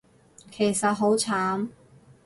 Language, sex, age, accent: Cantonese, female, 30-39, 广州音